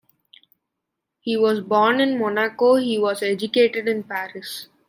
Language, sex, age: English, male, under 19